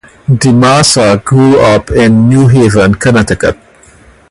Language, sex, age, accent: English, male, 40-49, West Indies and Bermuda (Bahamas, Bermuda, Jamaica, Trinidad)